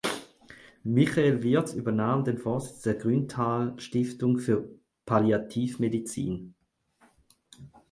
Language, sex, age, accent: German, male, 30-39, Schweizerdeutsch